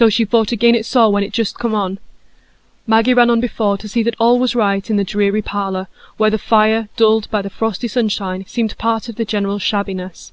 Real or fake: real